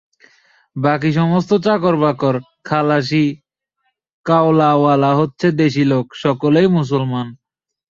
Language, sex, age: Bengali, male, 19-29